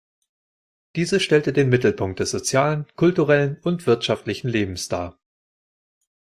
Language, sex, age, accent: German, male, 30-39, Deutschland Deutsch